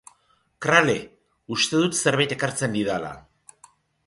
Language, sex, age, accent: Basque, male, 60-69, Erdialdekoa edo Nafarra (Gipuzkoa, Nafarroa)